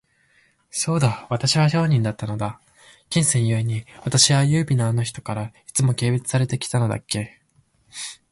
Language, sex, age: Japanese, male, 19-29